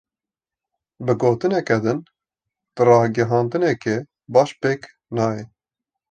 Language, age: Kurdish, 19-29